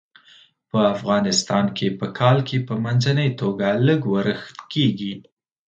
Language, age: Pashto, 19-29